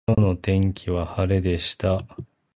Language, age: Japanese, 30-39